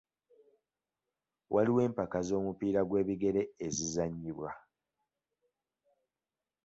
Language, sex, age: Ganda, male, 19-29